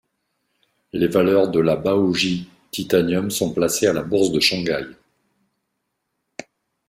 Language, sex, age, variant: French, male, 50-59, Français de métropole